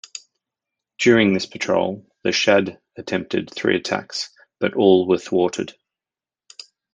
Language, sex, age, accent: English, male, 40-49, Australian English